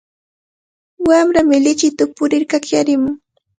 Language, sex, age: Cajatambo North Lima Quechua, female, 30-39